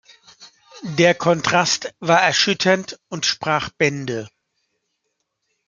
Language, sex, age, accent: German, male, 50-59, Deutschland Deutsch